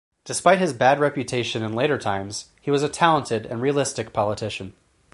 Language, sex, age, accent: English, male, 19-29, United States English